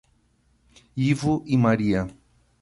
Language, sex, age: Portuguese, male, 60-69